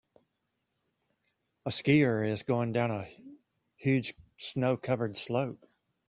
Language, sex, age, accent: English, male, 40-49, United States English